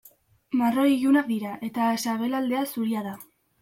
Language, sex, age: Basque, female, under 19